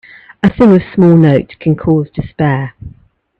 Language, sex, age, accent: English, female, 50-59, England English